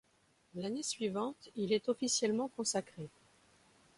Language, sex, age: French, female, 50-59